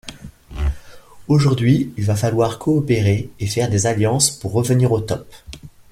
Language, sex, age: French, male, 40-49